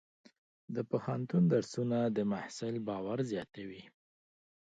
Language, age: Pashto, 30-39